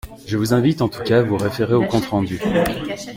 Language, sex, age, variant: French, male, 19-29, Français de métropole